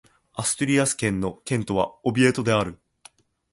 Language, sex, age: Japanese, male, 19-29